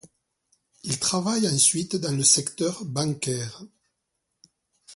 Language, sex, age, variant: French, male, 40-49, Français de métropole